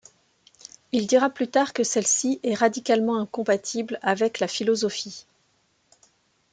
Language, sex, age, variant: French, female, 40-49, Français de métropole